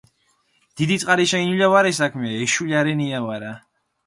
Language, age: Mingrelian, 19-29